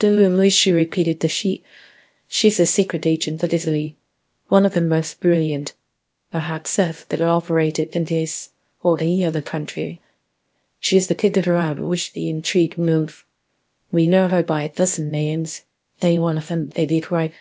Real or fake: fake